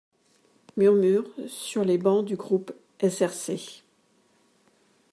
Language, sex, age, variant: French, female, 40-49, Français de métropole